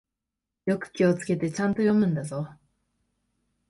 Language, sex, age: Japanese, female, 19-29